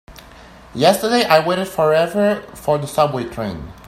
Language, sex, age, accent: English, male, 19-29, Canadian English